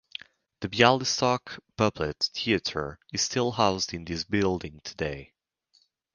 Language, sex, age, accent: English, male, 19-29, United States English